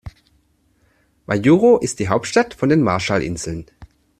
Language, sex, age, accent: German, male, 30-39, Deutschland Deutsch